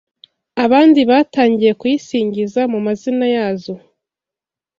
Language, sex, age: Kinyarwanda, female, 19-29